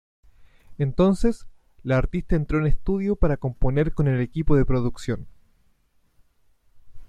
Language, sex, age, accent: Spanish, male, 19-29, Chileno: Chile, Cuyo